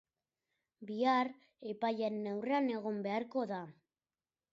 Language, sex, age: Basque, female, 40-49